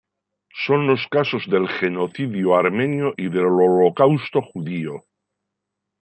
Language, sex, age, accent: Spanish, male, 70-79, España: Norte peninsular (Asturias, Castilla y León, Cantabria, País Vasco, Navarra, Aragón, La Rioja, Guadalajara, Cuenca)